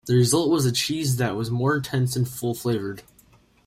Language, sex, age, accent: English, male, under 19, United States English